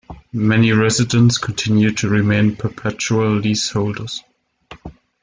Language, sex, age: English, male, 30-39